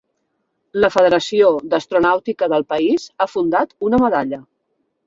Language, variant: Catalan, Central